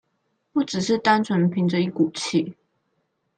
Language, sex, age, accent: Chinese, female, 19-29, 出生地：臺南市